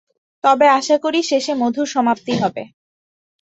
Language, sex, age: Bengali, female, 19-29